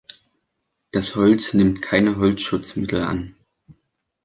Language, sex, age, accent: German, male, under 19, Deutschland Deutsch